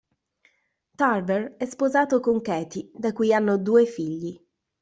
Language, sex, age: Italian, female, 30-39